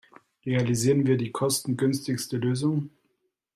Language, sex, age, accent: German, male, 19-29, Österreichisches Deutsch